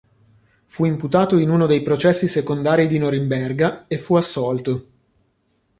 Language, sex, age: Italian, male, 30-39